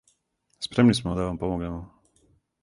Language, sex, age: Serbian, male, 30-39